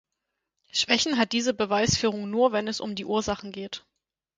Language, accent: German, Deutschland Deutsch